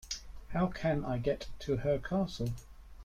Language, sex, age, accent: English, male, 60-69, England English